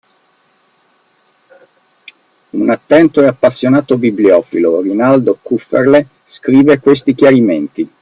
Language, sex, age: Italian, male, 40-49